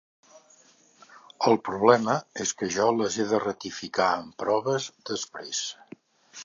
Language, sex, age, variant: Catalan, male, 60-69, Central